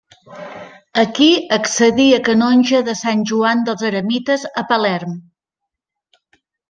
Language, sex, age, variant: Catalan, female, 50-59, Central